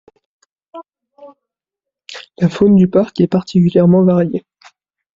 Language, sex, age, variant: French, male, 19-29, Français de métropole